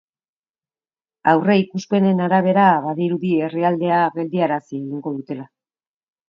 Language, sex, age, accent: Basque, female, 50-59, Mendebalekoa (Araba, Bizkaia, Gipuzkoako mendebaleko herri batzuk)